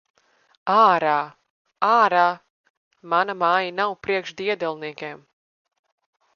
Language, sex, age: Latvian, female, 19-29